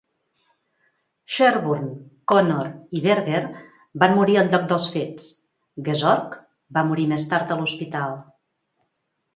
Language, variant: Catalan, Central